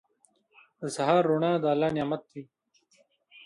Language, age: Pashto, 19-29